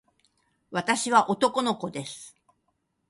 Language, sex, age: Japanese, female, 60-69